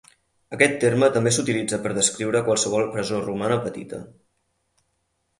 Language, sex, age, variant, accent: Catalan, male, 19-29, Central, Barceloní